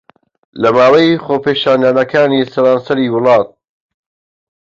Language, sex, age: Central Kurdish, male, 19-29